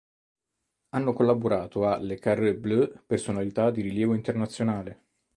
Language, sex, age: Italian, male, 30-39